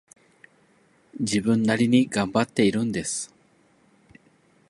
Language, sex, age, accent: Japanese, male, 30-39, 関西弁